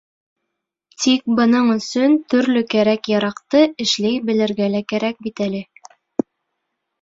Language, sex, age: Bashkir, female, 19-29